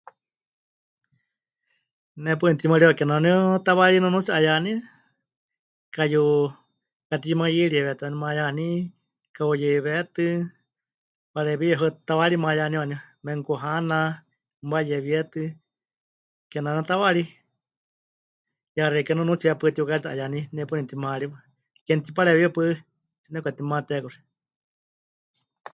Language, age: Huichol, 50-59